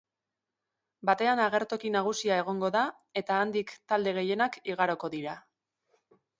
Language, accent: Basque, Erdialdekoa edo Nafarra (Gipuzkoa, Nafarroa)